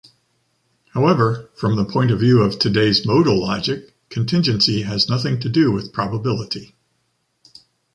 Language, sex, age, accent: English, male, 50-59, United States English